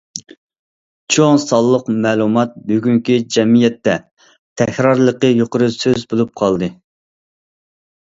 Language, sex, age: Uyghur, male, 30-39